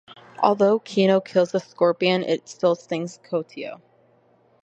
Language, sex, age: English, female, under 19